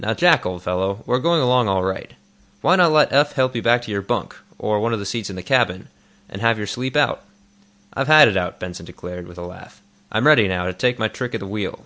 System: none